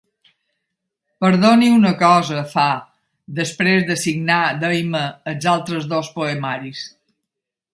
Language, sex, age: Catalan, female, 70-79